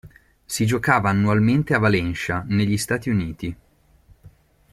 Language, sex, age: Italian, male, 30-39